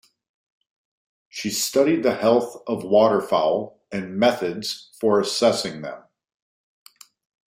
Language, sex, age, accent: English, male, 50-59, United States English